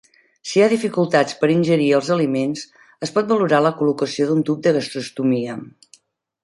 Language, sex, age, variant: Catalan, female, 50-59, Central